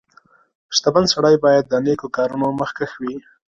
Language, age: Pashto, 19-29